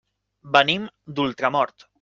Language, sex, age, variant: Catalan, male, 19-29, Central